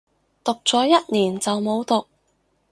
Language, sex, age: Cantonese, female, 19-29